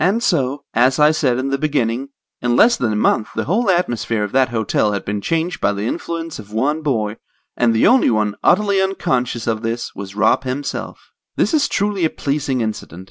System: none